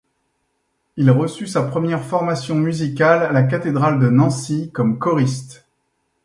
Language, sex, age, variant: French, male, 30-39, Français de métropole